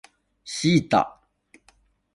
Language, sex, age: Japanese, male, 60-69